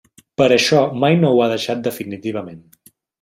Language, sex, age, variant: Catalan, male, 19-29, Central